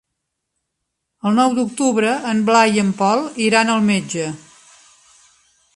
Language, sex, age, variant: Catalan, female, 60-69, Central